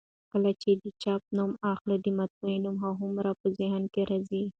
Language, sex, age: Pashto, female, 19-29